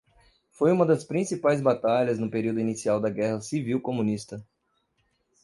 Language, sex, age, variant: Portuguese, male, 40-49, Portuguese (Brasil)